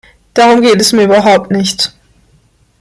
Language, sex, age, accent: German, female, 19-29, Österreichisches Deutsch